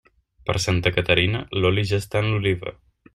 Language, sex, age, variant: Catalan, male, 19-29, Central